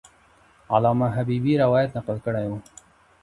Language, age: Pashto, 19-29